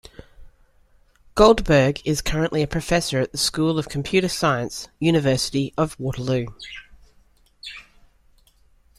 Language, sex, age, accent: English, female, 40-49, Australian English